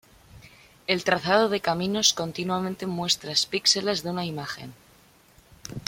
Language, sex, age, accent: Spanish, female, 19-29, España: Norte peninsular (Asturias, Castilla y León, Cantabria, País Vasco, Navarra, Aragón, La Rioja, Guadalajara, Cuenca)